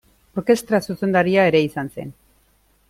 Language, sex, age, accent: Basque, female, 40-49, Erdialdekoa edo Nafarra (Gipuzkoa, Nafarroa)